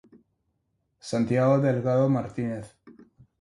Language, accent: Spanish, España: Centro-Sur peninsular (Madrid, Toledo, Castilla-La Mancha)